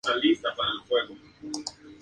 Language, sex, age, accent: Spanish, male, 19-29, México